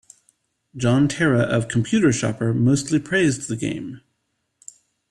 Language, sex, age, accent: English, male, 30-39, United States English